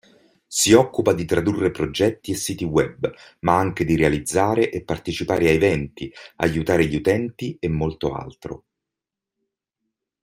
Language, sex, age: Italian, male, 40-49